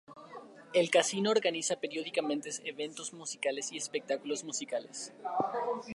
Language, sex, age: Spanish, male, under 19